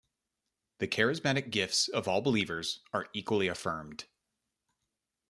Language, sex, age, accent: English, male, 30-39, United States English